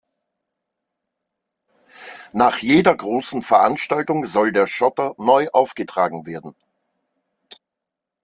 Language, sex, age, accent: German, male, 40-49, Österreichisches Deutsch